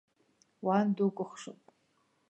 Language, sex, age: Abkhazian, female, 50-59